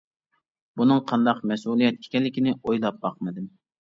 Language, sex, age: Uyghur, male, 19-29